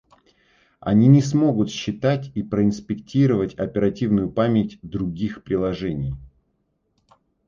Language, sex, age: Russian, male, 30-39